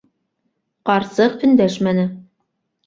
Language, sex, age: Bashkir, female, 30-39